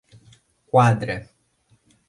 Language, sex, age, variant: Portuguese, male, under 19, Portuguese (Brasil)